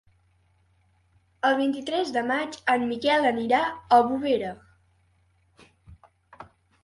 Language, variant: Catalan, Central